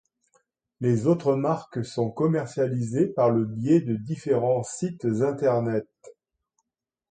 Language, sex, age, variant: French, male, 60-69, Français de métropole